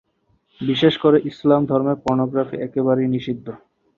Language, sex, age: Bengali, male, 19-29